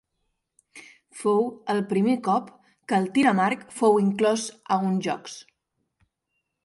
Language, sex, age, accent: Catalan, female, 19-29, central; nord-occidental